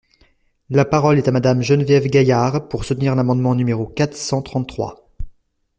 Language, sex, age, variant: French, male, 30-39, Français de métropole